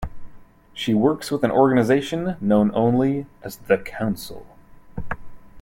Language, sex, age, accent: English, male, 30-39, United States English